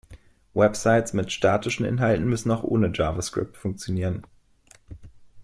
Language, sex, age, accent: German, male, 30-39, Deutschland Deutsch